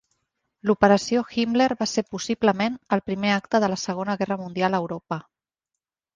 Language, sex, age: Catalan, female, 40-49